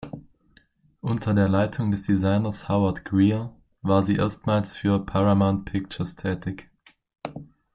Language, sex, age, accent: German, male, 19-29, Deutschland Deutsch